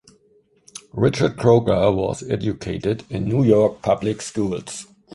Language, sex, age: English, male, 40-49